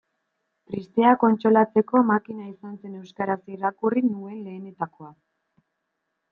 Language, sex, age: Basque, male, 19-29